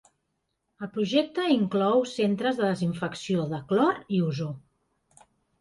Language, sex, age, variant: Catalan, female, 40-49, Central